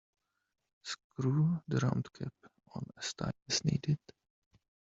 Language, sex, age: English, male, 30-39